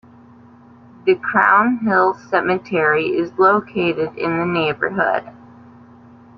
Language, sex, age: English, female, 30-39